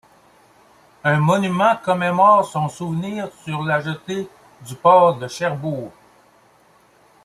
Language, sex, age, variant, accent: French, male, 60-69, Français d'Amérique du Nord, Français du Canada